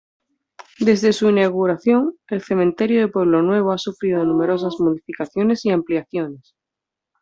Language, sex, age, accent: Spanish, female, 30-39, España: Sur peninsular (Andalucia, Extremadura, Murcia)